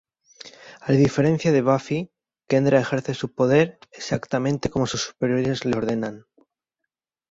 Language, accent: Spanish, España: Centro-Sur peninsular (Madrid, Toledo, Castilla-La Mancha)